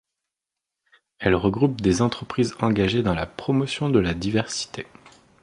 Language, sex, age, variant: French, male, 30-39, Français de métropole